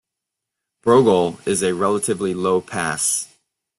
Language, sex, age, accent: English, male, 40-49, United States English